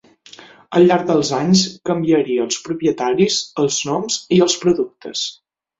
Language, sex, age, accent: Catalan, female, 19-29, central; septentrional